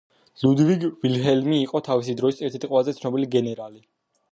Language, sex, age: Georgian, female, 19-29